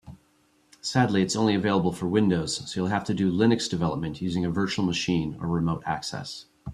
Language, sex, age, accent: English, male, 40-49, United States English